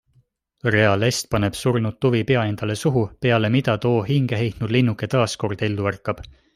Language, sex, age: Estonian, male, 19-29